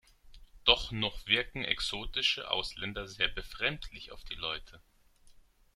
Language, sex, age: German, male, 30-39